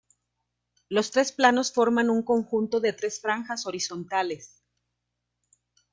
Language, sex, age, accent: Spanish, female, 40-49, México